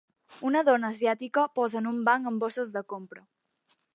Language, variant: Catalan, Central